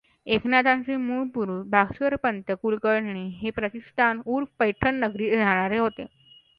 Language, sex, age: Marathi, female, under 19